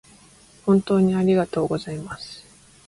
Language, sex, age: Japanese, female, 19-29